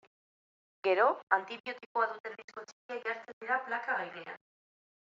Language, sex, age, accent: Basque, female, 19-29, Mendebalekoa (Araba, Bizkaia, Gipuzkoako mendebaleko herri batzuk)